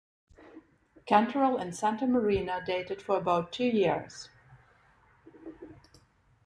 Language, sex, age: English, female, 30-39